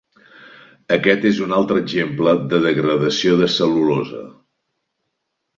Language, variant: Catalan, Central